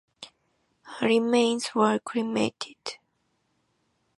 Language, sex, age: English, female, 19-29